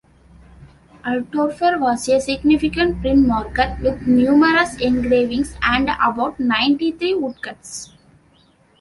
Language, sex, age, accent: English, female, under 19, India and South Asia (India, Pakistan, Sri Lanka)